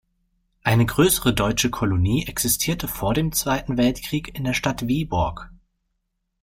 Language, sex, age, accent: German, male, 19-29, Deutschland Deutsch